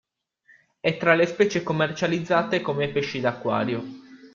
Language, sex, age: Italian, male, 19-29